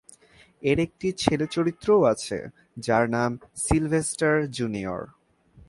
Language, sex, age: Bengali, male, 19-29